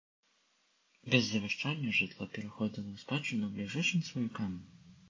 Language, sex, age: Belarusian, male, 19-29